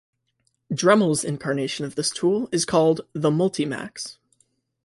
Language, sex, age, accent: English, male, 19-29, United States English